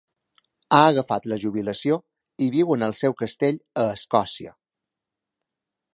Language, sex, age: Catalan, male, 30-39